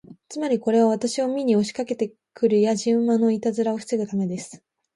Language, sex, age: Japanese, female, 19-29